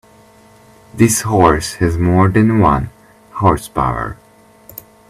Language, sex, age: English, male, 19-29